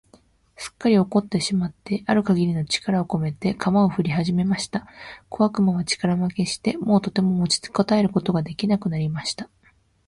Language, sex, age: Japanese, female, 19-29